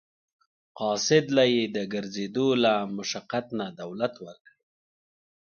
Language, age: Pashto, 30-39